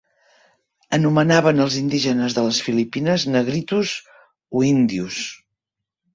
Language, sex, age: Catalan, female, 50-59